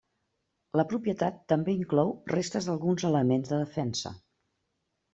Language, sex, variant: Catalan, female, Central